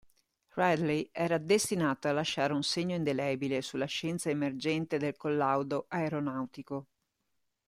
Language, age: Italian, 50-59